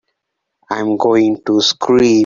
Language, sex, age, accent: English, male, 19-29, India and South Asia (India, Pakistan, Sri Lanka)